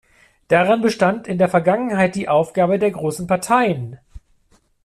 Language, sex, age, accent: German, male, 40-49, Deutschland Deutsch